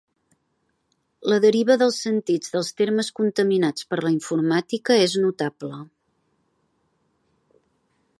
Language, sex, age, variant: Catalan, female, 40-49, Central